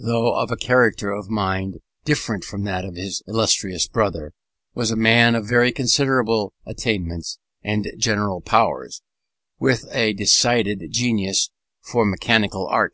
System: none